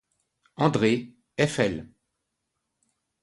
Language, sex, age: French, male, 60-69